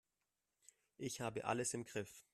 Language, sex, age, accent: German, male, 19-29, Deutschland Deutsch